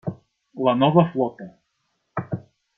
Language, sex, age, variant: Catalan, male, 19-29, Central